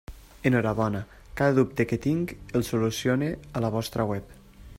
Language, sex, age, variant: Catalan, male, 19-29, Central